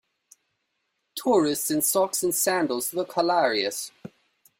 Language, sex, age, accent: English, male, 30-39, United States English